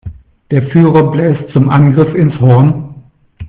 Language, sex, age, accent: German, male, 50-59, Deutschland Deutsch